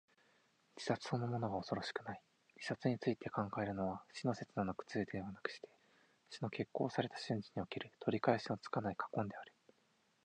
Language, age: Japanese, 19-29